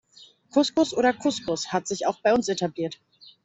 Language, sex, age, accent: German, female, 19-29, Deutschland Deutsch